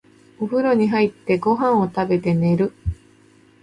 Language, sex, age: Japanese, female, 30-39